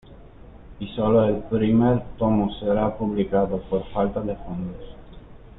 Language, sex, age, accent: Spanish, male, 30-39, España: Norte peninsular (Asturias, Castilla y León, Cantabria, País Vasco, Navarra, Aragón, La Rioja, Guadalajara, Cuenca)